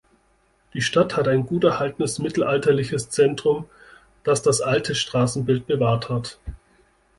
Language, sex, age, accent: German, male, 30-39, Deutschland Deutsch